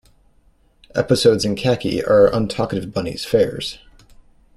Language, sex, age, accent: English, male, 40-49, United States English